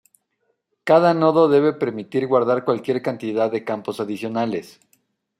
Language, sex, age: Spanish, male, 30-39